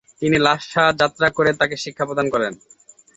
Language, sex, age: Bengali, male, 30-39